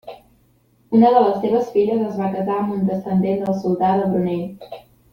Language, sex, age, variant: Catalan, female, 19-29, Central